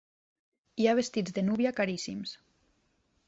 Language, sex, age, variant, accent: Catalan, female, 19-29, Nord-Occidental, Tortosí